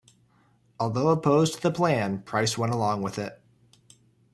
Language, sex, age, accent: English, male, 30-39, United States English